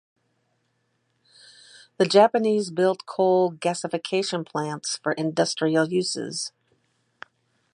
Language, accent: English, United States English